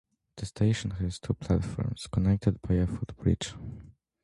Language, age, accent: English, under 19, United States English